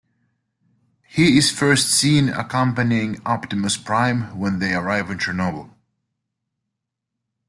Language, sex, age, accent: English, male, 30-39, United States English